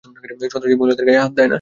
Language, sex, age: Bengali, male, 19-29